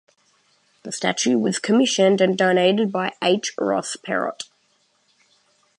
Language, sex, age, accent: English, male, under 19, New Zealand English